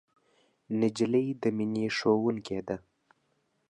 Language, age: Pashto, 19-29